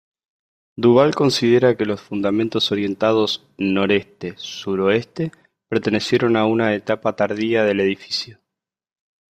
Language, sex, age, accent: Spanish, male, 19-29, Rioplatense: Argentina, Uruguay, este de Bolivia, Paraguay